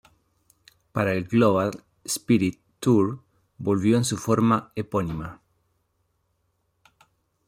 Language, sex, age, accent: Spanish, male, 40-49, Chileno: Chile, Cuyo